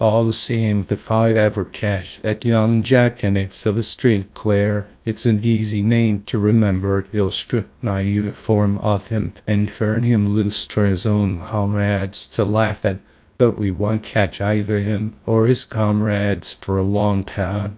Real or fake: fake